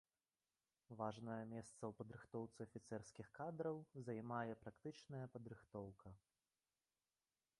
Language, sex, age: Belarusian, male, 19-29